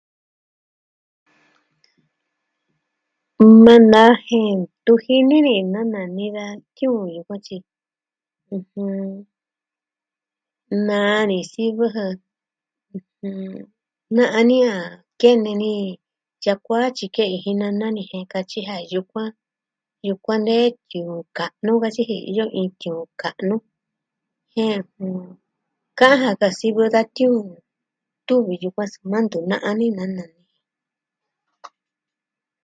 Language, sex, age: Southwestern Tlaxiaco Mixtec, female, 60-69